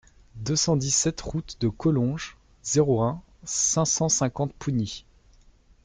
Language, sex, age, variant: French, male, 19-29, Français de métropole